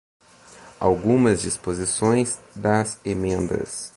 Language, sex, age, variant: Portuguese, male, 19-29, Portuguese (Brasil)